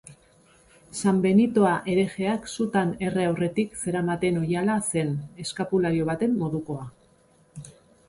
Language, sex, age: Basque, female, 40-49